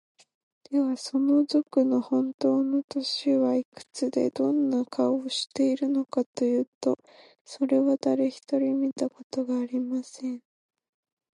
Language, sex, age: Japanese, female, 19-29